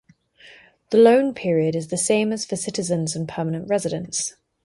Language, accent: English, England English